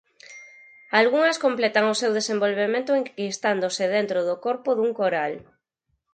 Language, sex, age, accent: Galician, female, 40-49, Oriental (común en zona oriental)